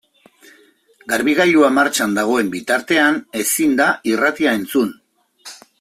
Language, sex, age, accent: Basque, male, 50-59, Erdialdekoa edo Nafarra (Gipuzkoa, Nafarroa)